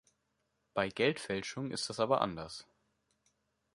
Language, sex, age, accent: German, male, under 19, Deutschland Deutsch